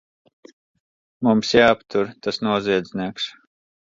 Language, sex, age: Latvian, male, 30-39